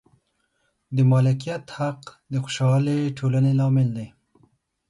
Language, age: Pashto, 19-29